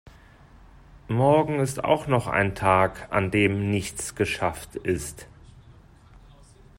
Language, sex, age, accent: German, male, 30-39, Deutschland Deutsch